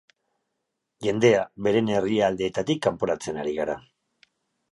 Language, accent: Basque, Erdialdekoa edo Nafarra (Gipuzkoa, Nafarroa)